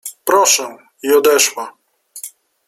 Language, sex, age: Polish, male, 30-39